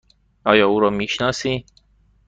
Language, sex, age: Persian, male, 19-29